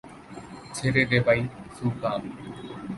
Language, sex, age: Bengali, male, 19-29